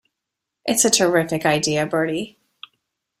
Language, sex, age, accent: English, female, 50-59, United States English